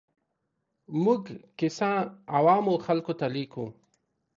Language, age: Pashto, 30-39